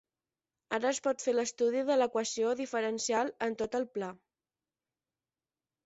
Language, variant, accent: Catalan, Balear, balear